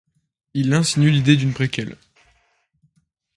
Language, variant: French, Français de métropole